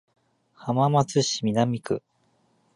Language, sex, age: Japanese, male, 30-39